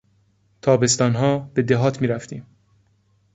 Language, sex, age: Persian, male, 19-29